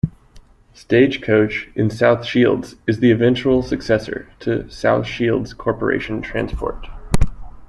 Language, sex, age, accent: English, male, 19-29, United States English